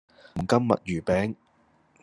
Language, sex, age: Cantonese, male, 19-29